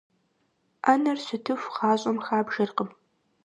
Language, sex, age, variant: Kabardian, female, 19-29, Адыгэбзэ (Къэбэрдей, Кирил, псоми зэдай)